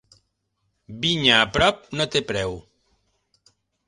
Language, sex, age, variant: Catalan, male, 50-59, Central